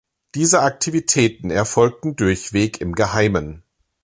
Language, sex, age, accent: German, male, 40-49, Deutschland Deutsch